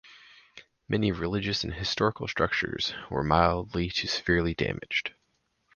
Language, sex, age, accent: English, male, 19-29, United States English